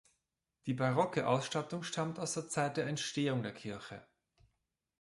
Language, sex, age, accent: German, male, 40-49, Österreichisches Deutsch